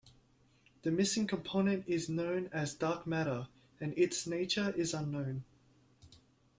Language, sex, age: English, male, 19-29